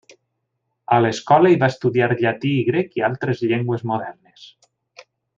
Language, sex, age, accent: Catalan, male, 40-49, valencià